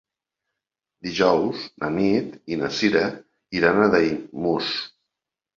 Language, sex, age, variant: Catalan, male, 50-59, Septentrional